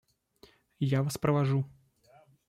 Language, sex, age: Russian, male, 30-39